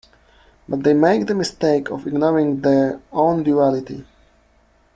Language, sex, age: English, male, 30-39